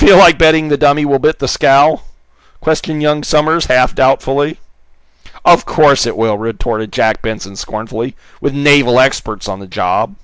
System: none